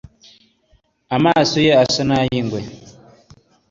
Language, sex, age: Kinyarwanda, male, 30-39